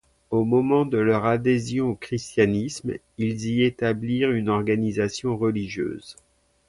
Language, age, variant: French, 50-59, Français de métropole